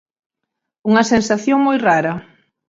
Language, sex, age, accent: Galician, female, 40-49, Central (gheada)